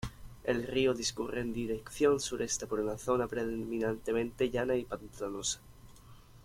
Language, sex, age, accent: Spanish, male, 19-29, España: Sur peninsular (Andalucia, Extremadura, Murcia)